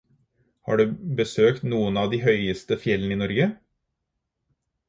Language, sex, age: Norwegian Bokmål, male, 30-39